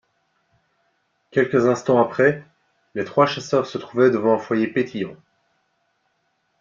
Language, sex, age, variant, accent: French, male, 30-39, Français d'Europe, Français de Belgique